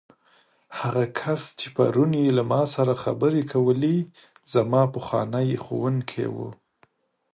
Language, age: Pashto, 19-29